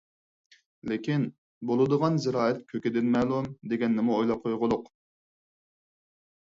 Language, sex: Uyghur, male